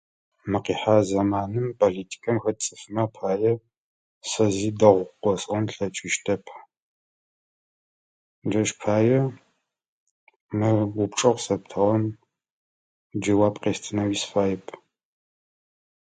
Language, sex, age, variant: Adyghe, male, 30-39, Адыгабзэ (Кирил, пстэумэ зэдыряе)